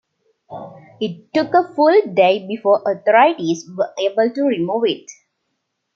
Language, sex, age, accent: English, female, 19-29, India and South Asia (India, Pakistan, Sri Lanka)